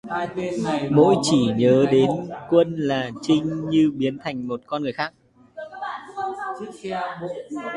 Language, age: Vietnamese, 19-29